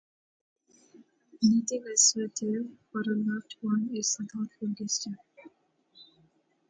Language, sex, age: English, female, 19-29